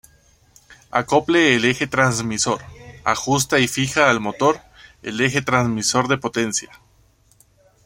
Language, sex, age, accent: Spanish, male, 19-29, Andino-Pacífico: Colombia, Perú, Ecuador, oeste de Bolivia y Venezuela andina